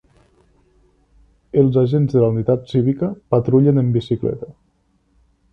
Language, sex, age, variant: Catalan, male, 19-29, Nord-Occidental